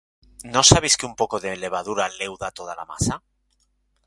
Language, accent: Spanish, España: Centro-Sur peninsular (Madrid, Toledo, Castilla-La Mancha)